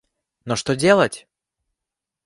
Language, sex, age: Russian, male, 19-29